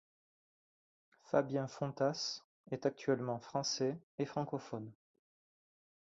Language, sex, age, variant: French, male, 30-39, Français de métropole